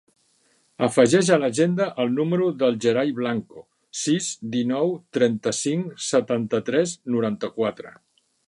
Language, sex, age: Catalan, male, 50-59